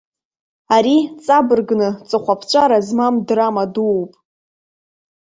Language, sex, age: Abkhazian, female, 19-29